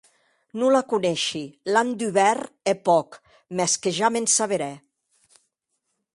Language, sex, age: Occitan, female, 60-69